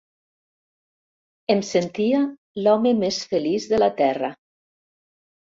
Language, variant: Catalan, Septentrional